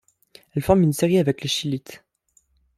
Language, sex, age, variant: French, male, 19-29, Français de métropole